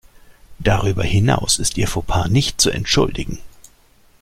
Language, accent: German, Deutschland Deutsch